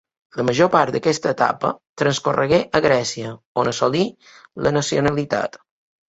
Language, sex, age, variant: Catalan, male, 50-59, Balear